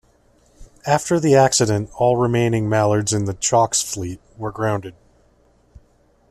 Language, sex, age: English, male, 30-39